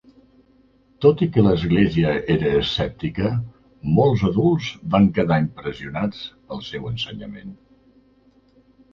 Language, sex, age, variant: Catalan, male, 60-69, Central